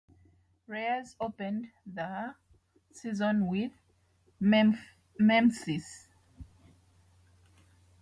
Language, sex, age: English, female, 30-39